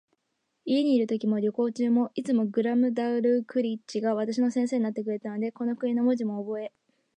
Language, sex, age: Japanese, female, under 19